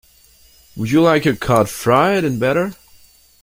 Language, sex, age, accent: English, male, under 19, United States English